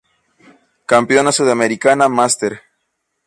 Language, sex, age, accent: Spanish, male, 19-29, México